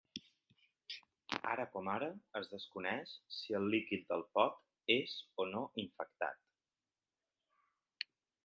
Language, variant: Catalan, Central